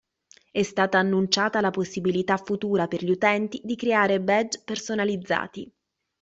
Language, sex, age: Italian, female, 30-39